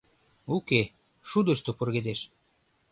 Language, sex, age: Mari, male, 30-39